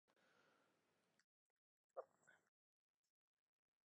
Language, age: English, 19-29